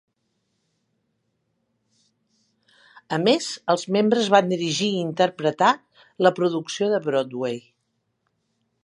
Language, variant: Catalan, Central